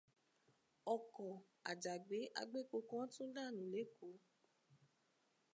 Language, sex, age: Yoruba, female, 19-29